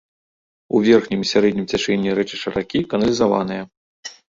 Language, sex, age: Belarusian, male, 30-39